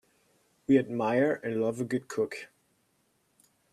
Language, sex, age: English, male, 30-39